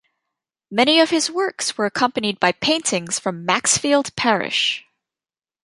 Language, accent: English, United States English